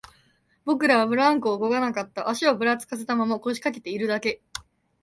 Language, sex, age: Japanese, female, 19-29